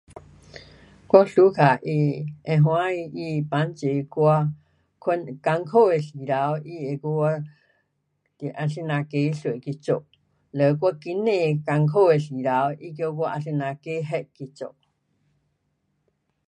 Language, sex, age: Pu-Xian Chinese, female, 70-79